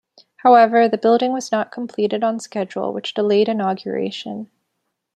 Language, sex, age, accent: English, female, 19-29, United States English